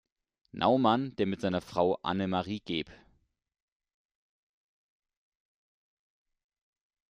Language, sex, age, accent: German, male, 19-29, Deutschland Deutsch